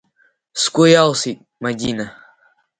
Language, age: Abkhazian, under 19